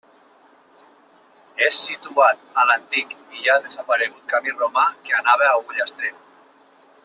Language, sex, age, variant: Catalan, male, 40-49, Nord-Occidental